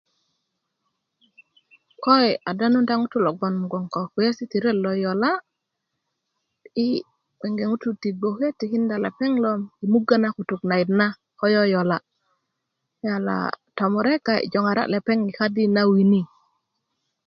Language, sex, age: Kuku, female, 30-39